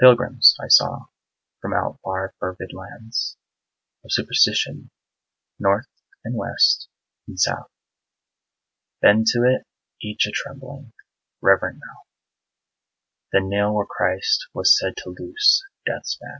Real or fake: real